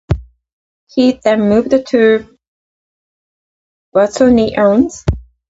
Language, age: English, 40-49